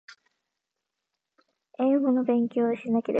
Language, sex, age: Japanese, female, under 19